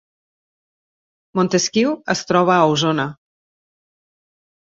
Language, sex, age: Catalan, female, 50-59